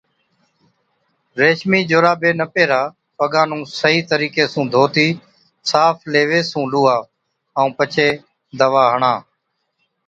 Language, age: Od, 40-49